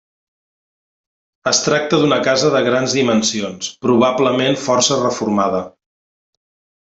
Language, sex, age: Catalan, male, 40-49